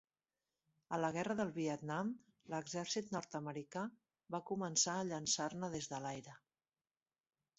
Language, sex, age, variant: Catalan, female, 30-39, Central